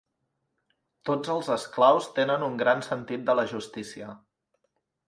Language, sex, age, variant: Catalan, male, 40-49, Central